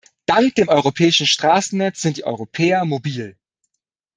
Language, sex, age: German, male, 30-39